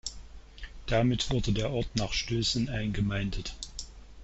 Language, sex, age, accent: German, male, 50-59, Deutschland Deutsch